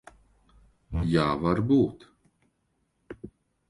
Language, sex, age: Latvian, male, 40-49